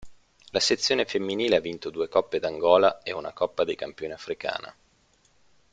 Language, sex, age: Italian, male, 30-39